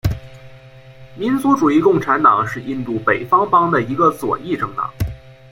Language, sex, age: Chinese, male, under 19